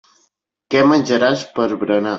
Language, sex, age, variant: Catalan, male, 19-29, Central